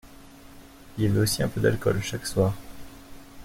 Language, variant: French, Français de métropole